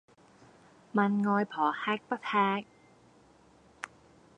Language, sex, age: Cantonese, female, 30-39